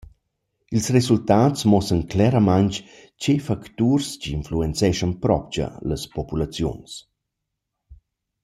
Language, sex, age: Romansh, male, 40-49